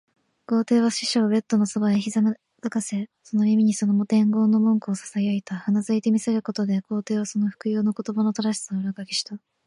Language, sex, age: Japanese, female, 19-29